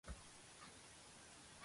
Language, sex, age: Georgian, female, under 19